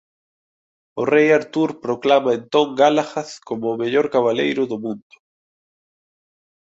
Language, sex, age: Galician, male, 30-39